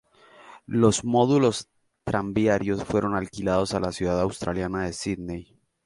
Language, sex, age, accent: Spanish, male, 30-39, Andino-Pacífico: Colombia, Perú, Ecuador, oeste de Bolivia y Venezuela andina